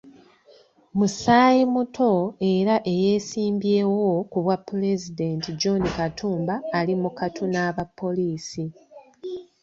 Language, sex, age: Ganda, female, 30-39